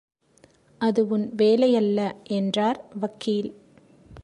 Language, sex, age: Tamil, female, 30-39